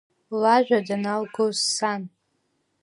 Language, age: Abkhazian, under 19